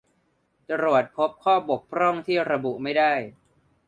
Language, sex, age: Thai, male, under 19